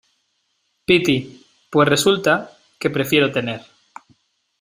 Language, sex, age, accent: Spanish, male, 19-29, España: Norte peninsular (Asturias, Castilla y León, Cantabria, País Vasco, Navarra, Aragón, La Rioja, Guadalajara, Cuenca)